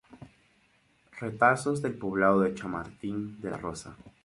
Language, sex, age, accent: Spanish, male, 19-29, América central